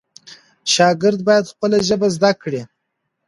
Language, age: Pashto, 30-39